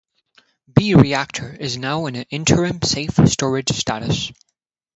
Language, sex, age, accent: English, male, under 19, United States English; India and South Asia (India, Pakistan, Sri Lanka)